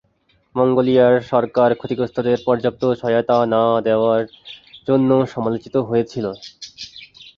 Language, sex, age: Bengali, male, under 19